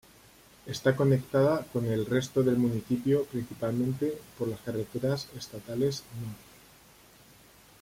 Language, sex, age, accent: Spanish, male, 40-49, España: Centro-Sur peninsular (Madrid, Toledo, Castilla-La Mancha)